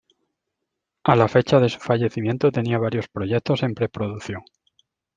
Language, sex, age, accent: Spanish, male, 30-39, España: Sur peninsular (Andalucia, Extremadura, Murcia)